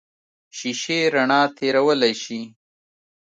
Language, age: Pashto, 30-39